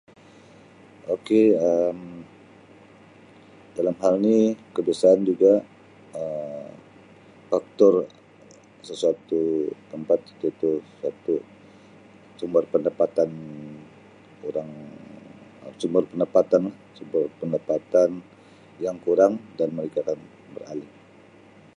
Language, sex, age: Sabah Malay, male, 40-49